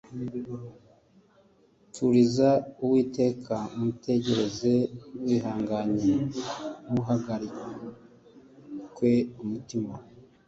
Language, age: Kinyarwanda, 30-39